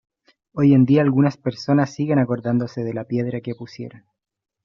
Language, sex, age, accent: Spanish, male, 19-29, Chileno: Chile, Cuyo